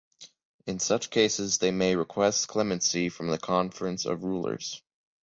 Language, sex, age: English, male, under 19